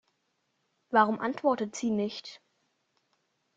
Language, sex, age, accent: German, male, under 19, Deutschland Deutsch